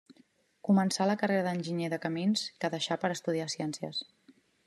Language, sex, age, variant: Catalan, female, 30-39, Central